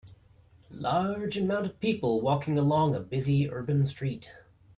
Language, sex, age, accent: English, male, 30-39, United States English